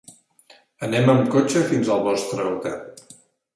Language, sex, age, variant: Catalan, male, 60-69, Central